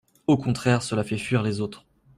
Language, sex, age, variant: French, male, 19-29, Français de métropole